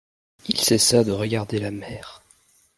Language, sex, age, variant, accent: French, male, under 19, Français d'Europe, Français de Belgique